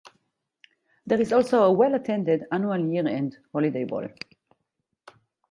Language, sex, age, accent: English, female, 40-49, Israeli